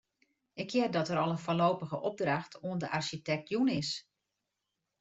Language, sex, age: Western Frisian, female, 50-59